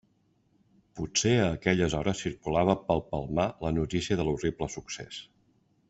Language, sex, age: Catalan, male, 50-59